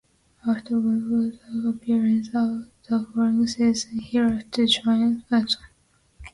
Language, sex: English, female